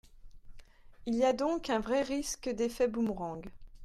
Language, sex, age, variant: French, male, 30-39, Français de métropole